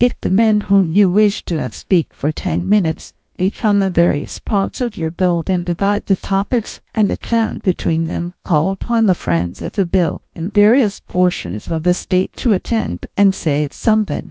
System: TTS, GlowTTS